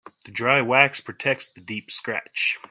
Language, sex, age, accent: English, male, 30-39, United States English